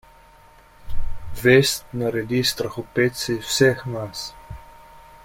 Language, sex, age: Slovenian, male, 30-39